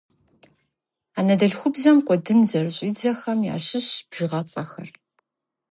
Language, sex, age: Kabardian, female, 40-49